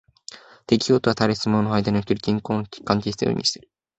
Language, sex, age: Japanese, male, 19-29